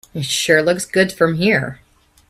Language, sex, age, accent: English, female, 50-59, United States English